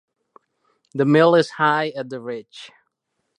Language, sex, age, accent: English, male, under 19, United States English